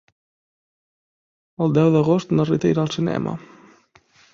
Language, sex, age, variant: Catalan, male, 19-29, Central